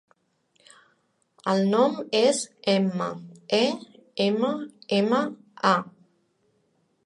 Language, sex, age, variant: Catalan, female, 30-39, Central